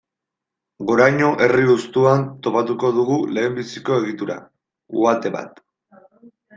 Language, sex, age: Basque, male, 19-29